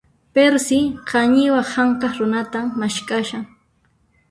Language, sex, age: Puno Quechua, female, 19-29